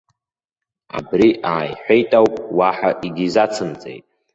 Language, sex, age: Abkhazian, male, under 19